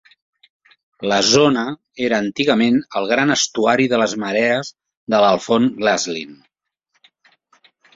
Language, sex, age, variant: Catalan, male, 50-59, Central